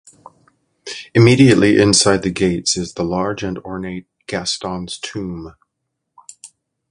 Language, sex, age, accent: English, male, 60-69, United States English